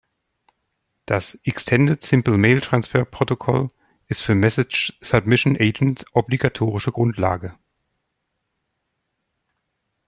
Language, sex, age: German, male, 40-49